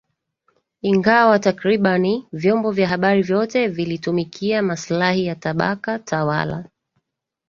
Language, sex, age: Swahili, female, 30-39